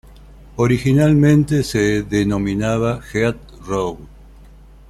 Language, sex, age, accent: Spanish, male, 40-49, Rioplatense: Argentina, Uruguay, este de Bolivia, Paraguay